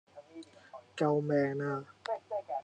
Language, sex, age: Cantonese, male, 19-29